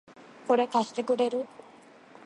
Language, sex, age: Japanese, female, 19-29